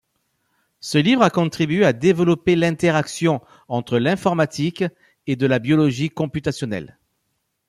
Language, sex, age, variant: French, male, 40-49, Français de métropole